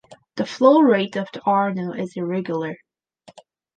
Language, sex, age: English, female, 19-29